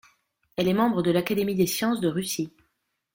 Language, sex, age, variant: French, female, 50-59, Français de métropole